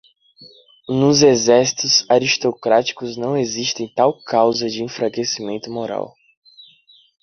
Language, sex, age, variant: Portuguese, male, under 19, Portuguese (Brasil)